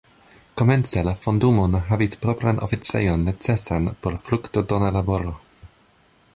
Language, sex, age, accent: Esperanto, male, 30-39, Internacia